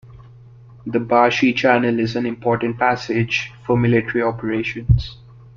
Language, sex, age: English, male, 19-29